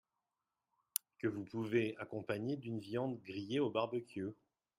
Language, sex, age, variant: French, male, 40-49, Français de métropole